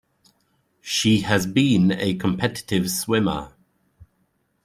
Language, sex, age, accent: English, male, 30-39, England English